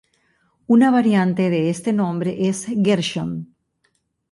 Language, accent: Spanish, Caribe: Cuba, Venezuela, Puerto Rico, República Dominicana, Panamá, Colombia caribeña, México caribeño, Costa del golfo de México